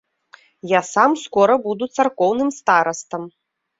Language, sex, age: Belarusian, female, 30-39